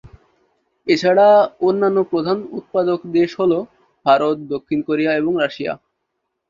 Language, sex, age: Bengali, male, under 19